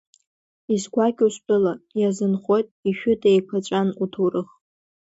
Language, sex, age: Abkhazian, female, 30-39